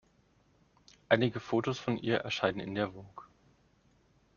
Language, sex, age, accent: German, male, 19-29, Deutschland Deutsch